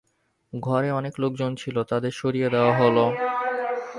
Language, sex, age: Bengali, male, 19-29